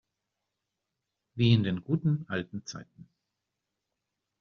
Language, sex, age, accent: German, male, 50-59, Deutschland Deutsch